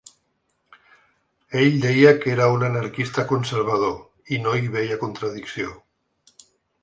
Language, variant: Catalan, Central